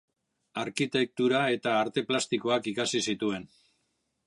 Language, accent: Basque, Mendebalekoa (Araba, Bizkaia, Gipuzkoako mendebaleko herri batzuk)